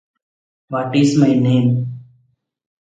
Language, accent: English, India and South Asia (India, Pakistan, Sri Lanka)